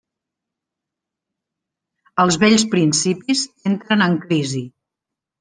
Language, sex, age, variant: Catalan, female, 50-59, Central